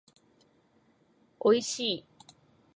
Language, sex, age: Japanese, female, 50-59